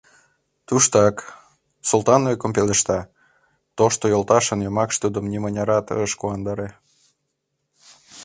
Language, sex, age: Mari, male, 19-29